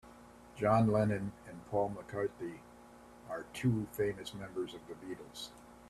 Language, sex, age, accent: English, male, 70-79, United States English